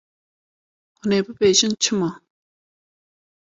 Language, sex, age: Kurdish, female, 19-29